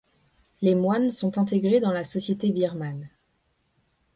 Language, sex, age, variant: French, female, 19-29, Français de métropole